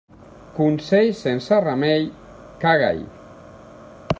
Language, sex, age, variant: Catalan, male, 40-49, Central